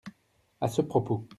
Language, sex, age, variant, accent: French, male, 30-39, Français d'Europe, Français de Belgique